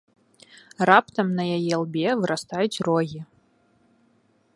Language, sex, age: Belarusian, female, 19-29